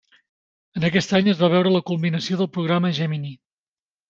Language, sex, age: Catalan, male, 40-49